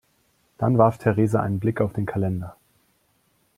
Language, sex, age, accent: German, male, 30-39, Deutschland Deutsch